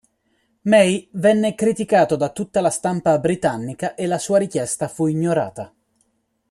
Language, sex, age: Italian, male, 19-29